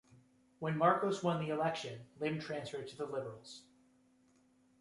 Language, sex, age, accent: English, male, 19-29, United States English